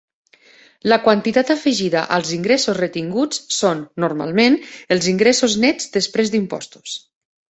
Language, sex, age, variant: Catalan, female, 40-49, Nord-Occidental